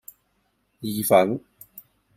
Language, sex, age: Cantonese, male, 40-49